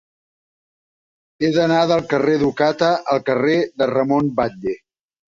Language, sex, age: Catalan, male, 70-79